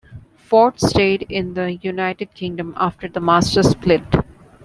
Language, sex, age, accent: English, female, 19-29, India and South Asia (India, Pakistan, Sri Lanka)